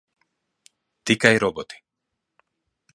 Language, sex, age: Latvian, male, 30-39